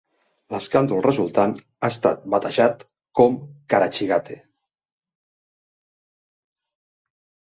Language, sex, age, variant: Catalan, male, 50-59, Central